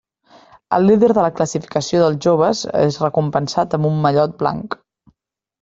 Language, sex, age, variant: Catalan, female, 19-29, Central